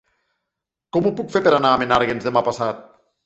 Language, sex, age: Catalan, male, 50-59